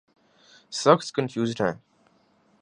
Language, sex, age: Urdu, male, 19-29